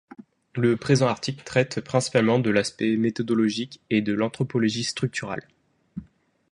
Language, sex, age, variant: French, male, 19-29, Français de métropole